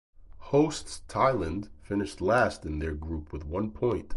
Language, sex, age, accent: English, male, 40-49, United States English